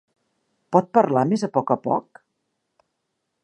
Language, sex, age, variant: Catalan, female, 60-69, Septentrional